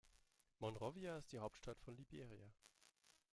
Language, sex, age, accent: German, male, 30-39, Deutschland Deutsch